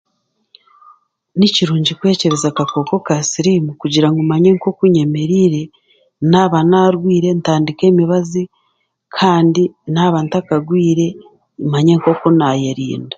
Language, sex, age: Chiga, female, 40-49